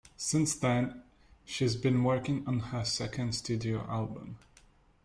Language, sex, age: English, male, 19-29